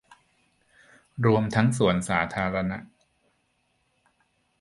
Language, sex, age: Thai, male, 40-49